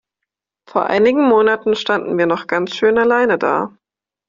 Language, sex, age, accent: German, female, 19-29, Deutschland Deutsch